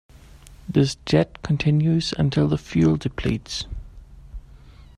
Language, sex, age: English, male, 19-29